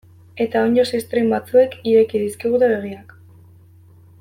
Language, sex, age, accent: Basque, female, 19-29, Erdialdekoa edo Nafarra (Gipuzkoa, Nafarroa)